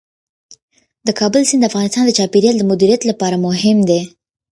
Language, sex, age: Pashto, female, 19-29